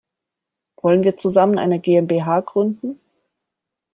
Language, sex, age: German, female, 40-49